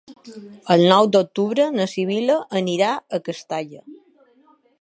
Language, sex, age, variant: Catalan, female, 50-59, Balear